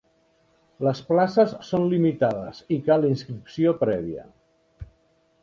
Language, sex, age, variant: Catalan, male, 50-59, Central